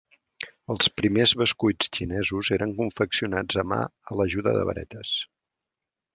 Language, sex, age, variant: Catalan, male, 40-49, Central